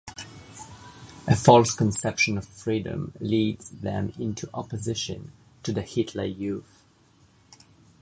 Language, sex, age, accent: English, male, 30-39, England English